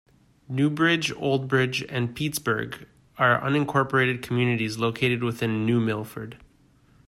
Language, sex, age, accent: English, male, 30-39, Canadian English